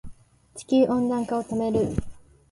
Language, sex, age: Japanese, female, 19-29